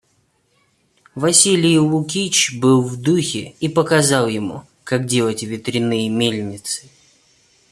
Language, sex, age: Russian, male, 19-29